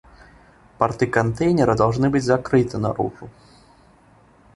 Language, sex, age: Russian, male, 19-29